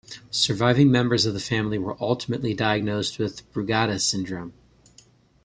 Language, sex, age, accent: English, male, 40-49, United States English